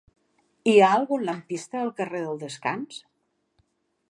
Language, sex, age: Catalan, female, 60-69